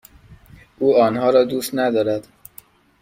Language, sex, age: Persian, male, 19-29